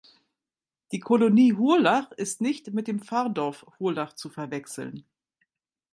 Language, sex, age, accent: German, female, 50-59, Deutschland Deutsch